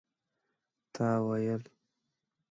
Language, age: Pashto, 19-29